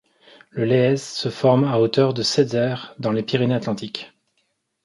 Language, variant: French, Français de métropole